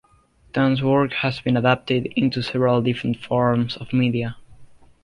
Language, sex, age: English, male, under 19